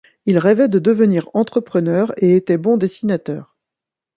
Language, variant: French, Français de métropole